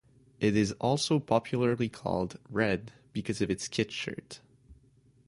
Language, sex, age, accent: English, male, 19-29, Canadian English